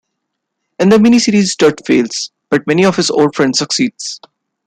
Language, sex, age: English, male, 19-29